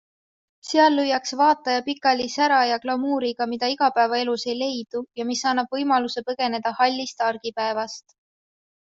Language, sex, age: Estonian, female, 19-29